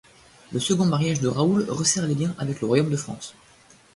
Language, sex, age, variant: French, male, 19-29, Français de métropole